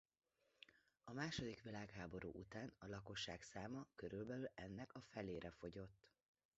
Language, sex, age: Hungarian, female, 40-49